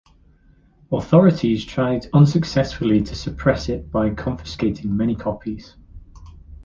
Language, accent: English, England English